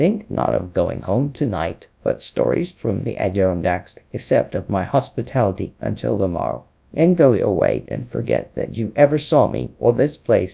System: TTS, GradTTS